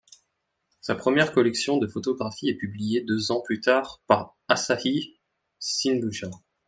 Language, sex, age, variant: French, male, 19-29, Français de métropole